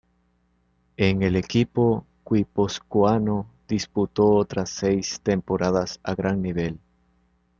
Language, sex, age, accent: Spanish, male, 19-29, Caribe: Cuba, Venezuela, Puerto Rico, República Dominicana, Panamá, Colombia caribeña, México caribeño, Costa del golfo de México